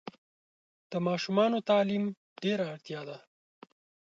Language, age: Pashto, 19-29